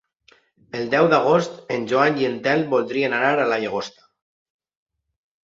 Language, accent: Catalan, valencià